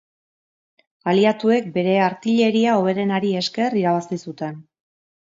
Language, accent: Basque, Mendebalekoa (Araba, Bizkaia, Gipuzkoako mendebaleko herri batzuk)